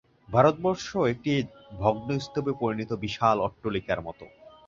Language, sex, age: Bengali, male, 19-29